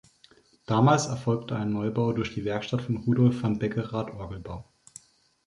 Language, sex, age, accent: German, male, 30-39, Deutschland Deutsch